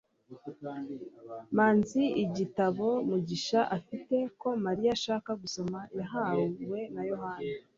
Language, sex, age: Kinyarwanda, female, 30-39